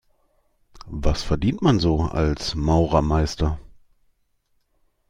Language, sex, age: German, male, 50-59